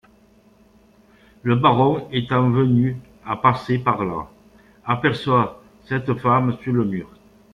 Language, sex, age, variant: French, male, 50-59, Français de métropole